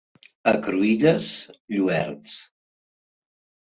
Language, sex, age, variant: Catalan, male, 50-59, Central